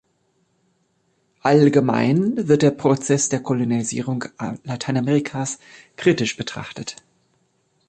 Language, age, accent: German, 30-39, Deutschland Deutsch